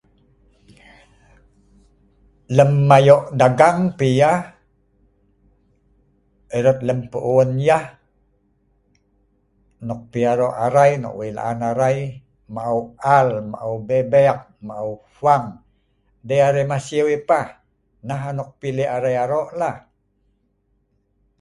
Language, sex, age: Sa'ban, male, 50-59